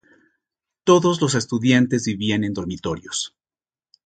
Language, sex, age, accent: Spanish, male, 50-59, México